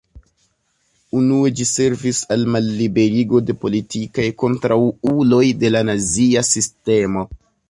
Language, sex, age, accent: Esperanto, male, 19-29, Internacia